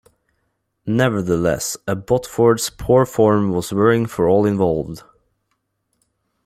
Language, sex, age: English, male, under 19